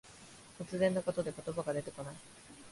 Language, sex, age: Japanese, female, 19-29